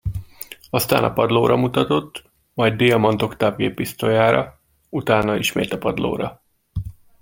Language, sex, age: Hungarian, male, 19-29